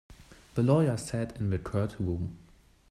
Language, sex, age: English, male, under 19